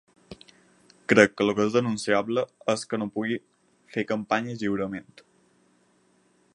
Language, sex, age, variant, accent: Catalan, male, 19-29, Balear, mallorquí